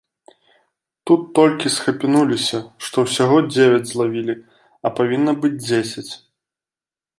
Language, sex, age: Belarusian, male, 19-29